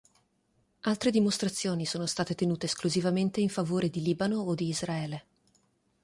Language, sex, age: Italian, female, 30-39